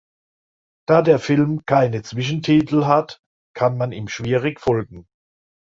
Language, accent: German, Deutschland Deutsch